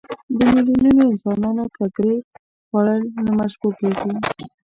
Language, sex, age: Pashto, female, under 19